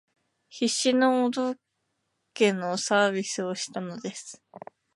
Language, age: Japanese, 19-29